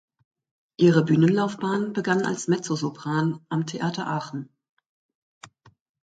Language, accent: German, Deutschland Deutsch